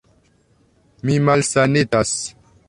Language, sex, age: Esperanto, male, 19-29